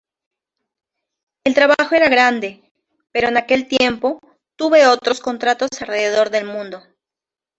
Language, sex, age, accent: Spanish, female, 19-29, Andino-Pacífico: Colombia, Perú, Ecuador, oeste de Bolivia y Venezuela andina